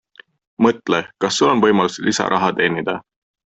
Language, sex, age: Estonian, male, 19-29